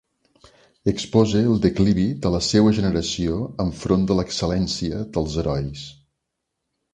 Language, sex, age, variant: Catalan, male, 50-59, Central